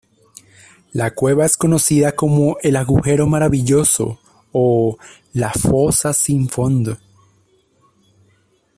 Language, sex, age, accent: Spanish, male, 19-29, Andino-Pacífico: Colombia, Perú, Ecuador, oeste de Bolivia y Venezuela andina